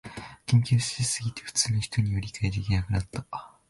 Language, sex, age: Japanese, male, 19-29